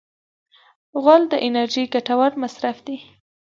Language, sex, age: Pashto, female, 19-29